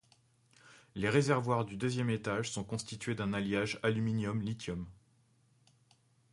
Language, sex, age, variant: French, male, 30-39, Français de métropole